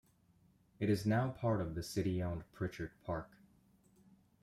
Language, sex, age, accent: English, male, 19-29, United States English